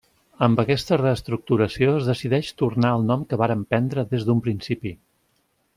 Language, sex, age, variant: Catalan, male, 50-59, Central